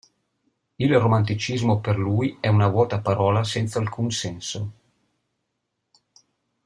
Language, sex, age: Italian, male, 50-59